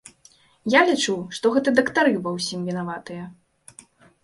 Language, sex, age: Belarusian, female, 19-29